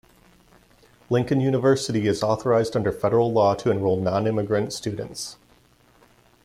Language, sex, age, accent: English, male, 40-49, United States English